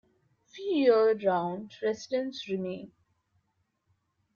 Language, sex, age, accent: English, female, 30-39, India and South Asia (India, Pakistan, Sri Lanka)